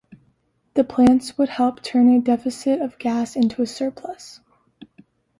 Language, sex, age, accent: English, female, 19-29, United States English